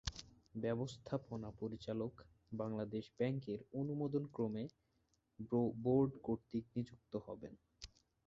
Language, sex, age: Bengali, male, 19-29